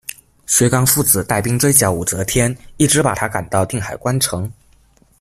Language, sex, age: Chinese, male, under 19